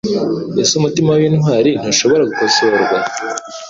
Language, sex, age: Kinyarwanda, female, 30-39